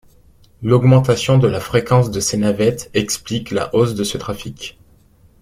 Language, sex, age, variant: French, male, 19-29, Français de métropole